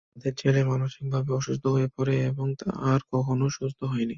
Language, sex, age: Bengali, male, 19-29